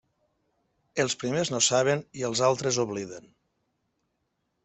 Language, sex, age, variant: Catalan, male, 50-59, Central